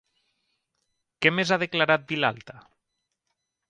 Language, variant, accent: Catalan, Valencià meridional, valencià